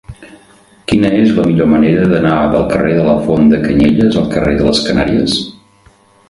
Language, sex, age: Catalan, male, 50-59